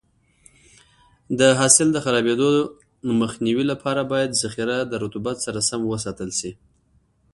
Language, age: Pashto, 30-39